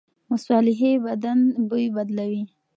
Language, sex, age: Pashto, female, 19-29